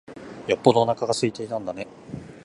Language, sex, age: Japanese, male, 19-29